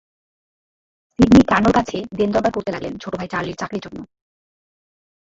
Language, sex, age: Bengali, female, 19-29